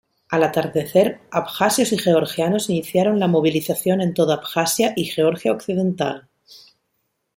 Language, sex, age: Spanish, female, 30-39